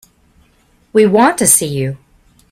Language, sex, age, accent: English, female, 50-59, United States English